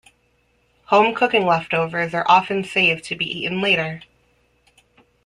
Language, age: English, 30-39